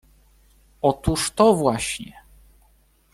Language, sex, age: Polish, male, 19-29